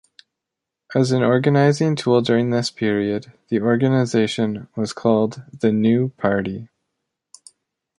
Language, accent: English, United States English